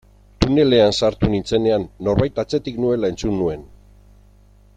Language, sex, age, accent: Basque, male, 50-59, Erdialdekoa edo Nafarra (Gipuzkoa, Nafarroa)